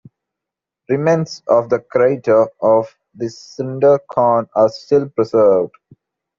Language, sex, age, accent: English, male, 19-29, India and South Asia (India, Pakistan, Sri Lanka)